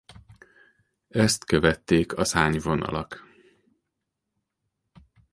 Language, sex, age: Hungarian, male, 40-49